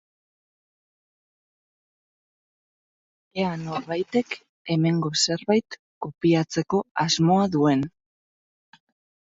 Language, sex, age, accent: Basque, female, 30-39, Mendebalekoa (Araba, Bizkaia, Gipuzkoako mendebaleko herri batzuk)